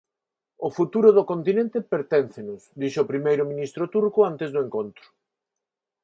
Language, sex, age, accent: Galician, male, 50-59, Neofalante